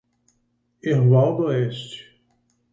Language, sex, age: Portuguese, male, 60-69